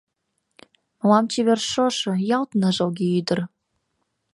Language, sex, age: Mari, female, 19-29